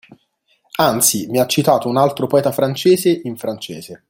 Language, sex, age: Italian, male, 19-29